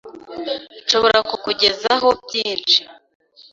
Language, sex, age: Kinyarwanda, female, 19-29